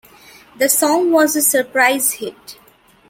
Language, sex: English, female